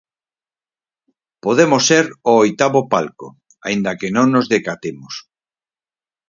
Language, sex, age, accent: Galician, male, 50-59, Normativo (estándar)